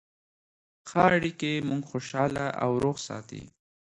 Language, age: Pashto, 19-29